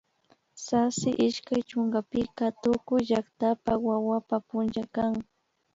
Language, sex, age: Imbabura Highland Quichua, female, 19-29